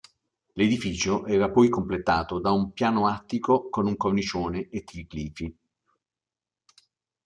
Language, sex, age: Italian, male, 50-59